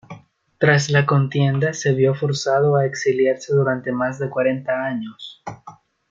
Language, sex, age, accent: Spanish, male, 19-29, América central